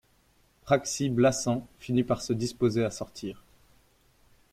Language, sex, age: French, male, 19-29